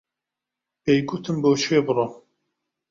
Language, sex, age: Central Kurdish, male, 30-39